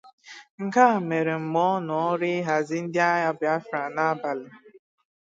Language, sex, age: Igbo, female, 19-29